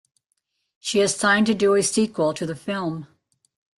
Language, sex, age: English, female, 70-79